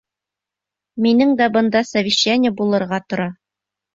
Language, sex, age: Bashkir, female, 40-49